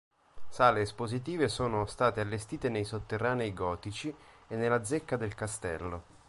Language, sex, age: Italian, male, 19-29